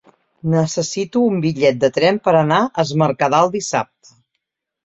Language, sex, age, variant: Catalan, female, 50-59, Central